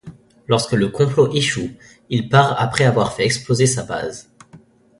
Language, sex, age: French, male, under 19